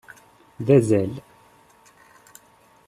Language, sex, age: Kabyle, male, 30-39